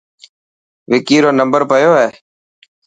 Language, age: Dhatki, 19-29